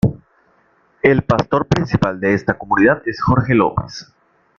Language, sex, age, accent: Spanish, male, 19-29, Caribe: Cuba, Venezuela, Puerto Rico, República Dominicana, Panamá, Colombia caribeña, México caribeño, Costa del golfo de México